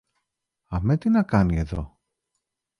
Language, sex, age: Greek, male, 40-49